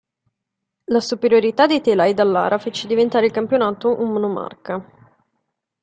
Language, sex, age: Italian, female, 19-29